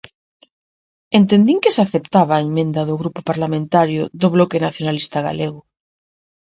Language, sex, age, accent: Galician, female, 30-39, Central (gheada); Normativo (estándar)